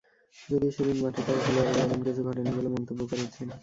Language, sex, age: Bengali, male, 19-29